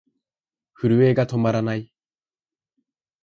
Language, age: Japanese, 19-29